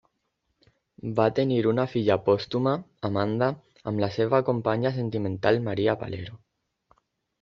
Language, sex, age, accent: Catalan, male, under 19, valencià